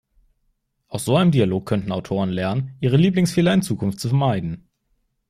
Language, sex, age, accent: German, male, under 19, Deutschland Deutsch